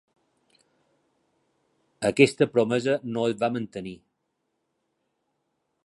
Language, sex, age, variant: Catalan, male, 40-49, Balear